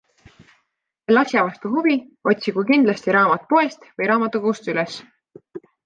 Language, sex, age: Estonian, female, 19-29